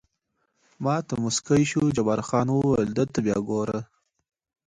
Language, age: Pashto, 19-29